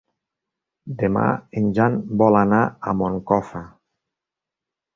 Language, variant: Catalan, Nord-Occidental